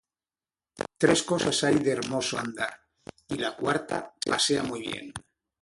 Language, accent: Spanish, España: Norte peninsular (Asturias, Castilla y León, Cantabria, País Vasco, Navarra, Aragón, La Rioja, Guadalajara, Cuenca)